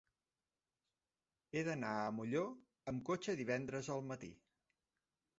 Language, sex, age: Catalan, male, 50-59